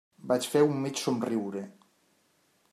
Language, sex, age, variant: Catalan, male, 40-49, Nord-Occidental